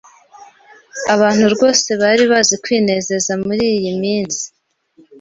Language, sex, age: Kinyarwanda, female, 19-29